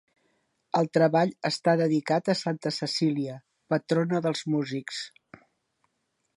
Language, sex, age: Catalan, female, 60-69